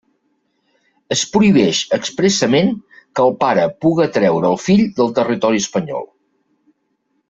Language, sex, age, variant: Catalan, male, 50-59, Central